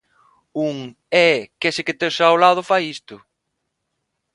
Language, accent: Galician, Normativo (estándar); Neofalante